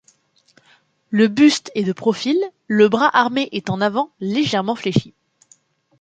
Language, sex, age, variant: French, female, 19-29, Français de métropole